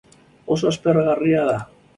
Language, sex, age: Basque, male, 30-39